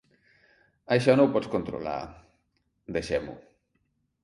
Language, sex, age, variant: Catalan, male, 50-59, Central